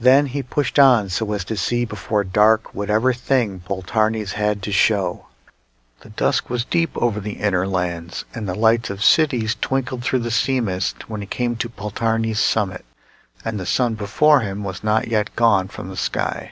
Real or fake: real